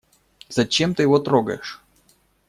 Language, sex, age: Russian, male, 40-49